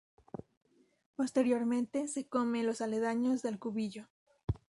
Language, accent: Spanish, México